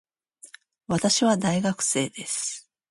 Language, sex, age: Japanese, female, 40-49